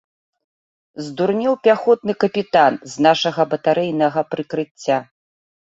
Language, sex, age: Belarusian, female, 40-49